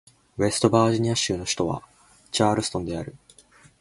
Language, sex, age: Japanese, male, 19-29